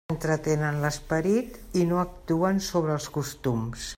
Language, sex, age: Catalan, female, 60-69